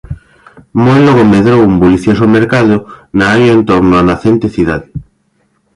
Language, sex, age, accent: Galician, male, 19-29, Normativo (estándar)